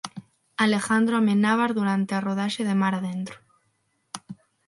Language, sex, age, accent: Galician, female, under 19, Central (gheada); Neofalante